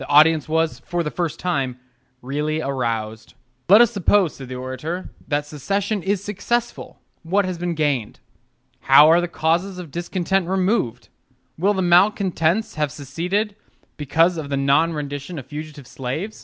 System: none